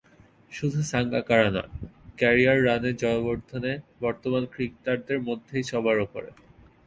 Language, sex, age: Bengali, male, under 19